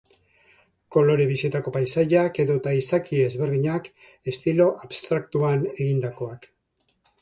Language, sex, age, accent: Basque, male, 50-59, Mendebalekoa (Araba, Bizkaia, Gipuzkoako mendebaleko herri batzuk)